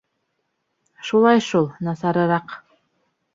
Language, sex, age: Bashkir, female, 30-39